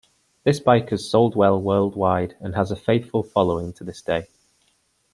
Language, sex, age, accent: English, male, 19-29, England English